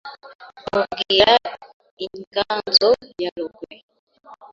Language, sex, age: Kinyarwanda, female, 19-29